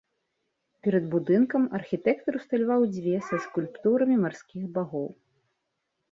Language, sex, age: Belarusian, female, 40-49